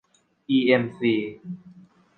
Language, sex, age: Thai, male, under 19